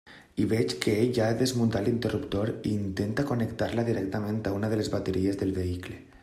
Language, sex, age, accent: Catalan, male, 19-29, valencià